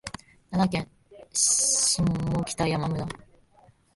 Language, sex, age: Japanese, female, 19-29